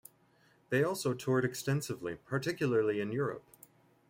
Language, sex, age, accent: English, male, 30-39, Canadian English